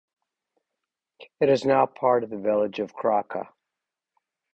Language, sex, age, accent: English, male, 70-79, United States English